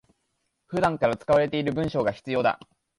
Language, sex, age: Japanese, male, 19-29